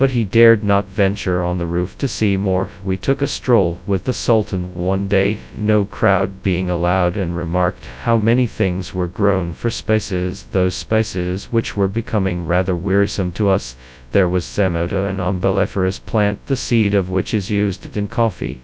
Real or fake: fake